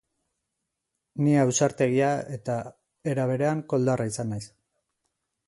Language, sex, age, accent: Basque, male, 30-39, Erdialdekoa edo Nafarra (Gipuzkoa, Nafarroa)